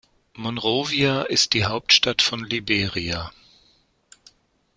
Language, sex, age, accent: German, male, 50-59, Deutschland Deutsch